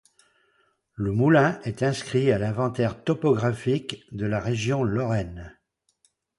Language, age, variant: French, 70-79, Français de métropole